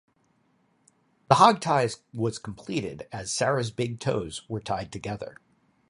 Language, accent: English, United States English